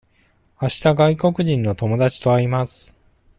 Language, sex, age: Japanese, male, 19-29